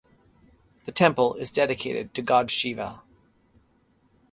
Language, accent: English, United States English